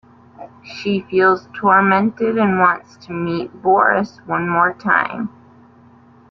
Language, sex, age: English, female, 30-39